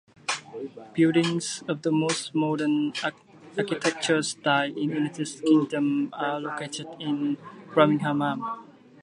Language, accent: English, United States English